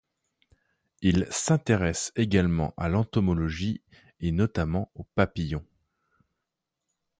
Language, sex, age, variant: French, male, 30-39, Français de métropole